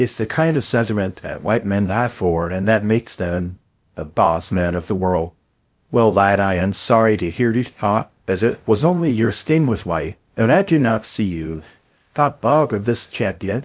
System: TTS, VITS